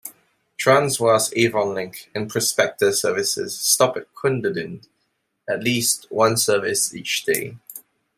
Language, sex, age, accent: English, male, 19-29, Singaporean English